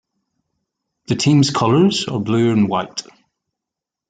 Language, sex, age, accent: English, male, 40-49, Irish English